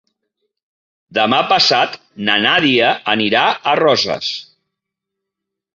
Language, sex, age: Catalan, male, 40-49